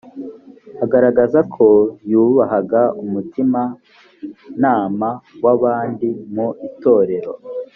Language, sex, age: Kinyarwanda, male, under 19